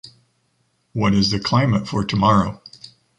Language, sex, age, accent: English, male, 50-59, United States English